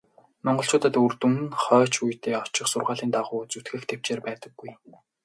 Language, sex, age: Mongolian, male, 19-29